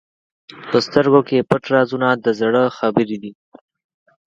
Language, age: Pashto, under 19